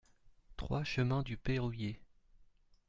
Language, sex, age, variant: French, male, 40-49, Français de métropole